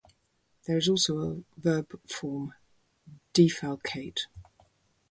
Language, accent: English, England English